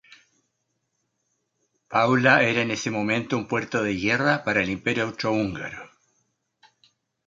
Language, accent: Spanish, Chileno: Chile, Cuyo